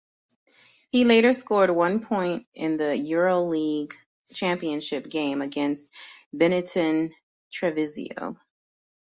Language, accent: English, United States English